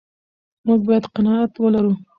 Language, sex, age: Pashto, female, 19-29